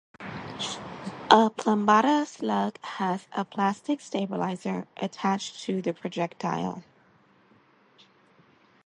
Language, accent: English, United States English